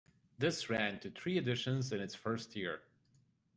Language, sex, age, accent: English, male, 19-29, United States English